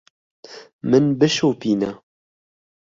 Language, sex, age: Kurdish, male, 30-39